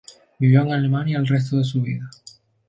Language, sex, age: Spanish, male, 19-29